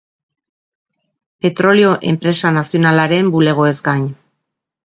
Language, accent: Basque, Mendebalekoa (Araba, Bizkaia, Gipuzkoako mendebaleko herri batzuk)